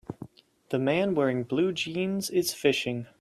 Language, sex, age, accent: English, male, 19-29, United States English